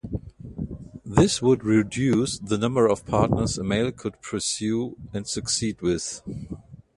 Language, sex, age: English, male, 30-39